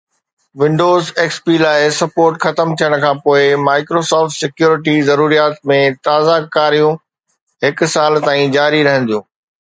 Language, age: Sindhi, 40-49